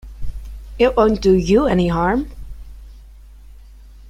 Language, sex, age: English, female, 19-29